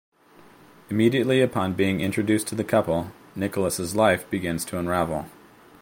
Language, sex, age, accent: English, male, 30-39, United States English